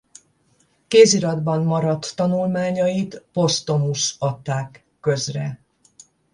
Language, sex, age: Hungarian, female, 60-69